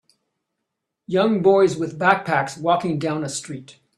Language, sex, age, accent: English, male, 60-69, Canadian English